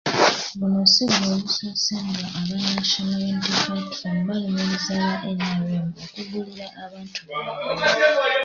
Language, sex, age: Ganda, female, 19-29